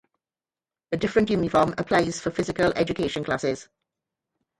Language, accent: English, Welsh English